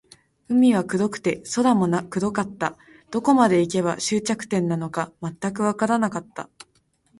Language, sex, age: Japanese, female, 19-29